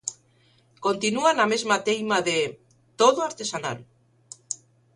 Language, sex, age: Galician, female, 50-59